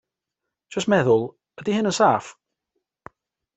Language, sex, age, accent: Welsh, male, 30-39, Y Deyrnas Unedig Cymraeg